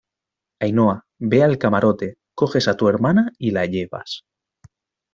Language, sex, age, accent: Spanish, male, 30-39, España: Centro-Sur peninsular (Madrid, Toledo, Castilla-La Mancha)